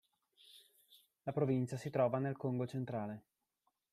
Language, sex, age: Italian, male, 30-39